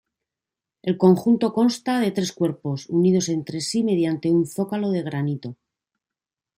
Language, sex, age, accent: Spanish, female, 40-49, España: Norte peninsular (Asturias, Castilla y León, Cantabria, País Vasco, Navarra, Aragón, La Rioja, Guadalajara, Cuenca)